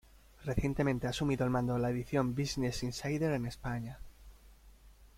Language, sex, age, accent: Spanish, male, 30-39, España: Norte peninsular (Asturias, Castilla y León, Cantabria, País Vasco, Navarra, Aragón, La Rioja, Guadalajara, Cuenca)